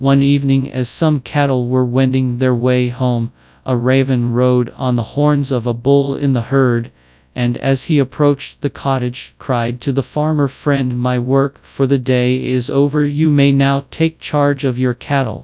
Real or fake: fake